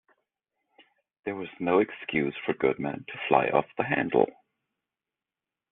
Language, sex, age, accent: English, male, 30-39, United States English